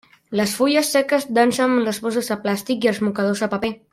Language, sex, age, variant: Catalan, male, under 19, Central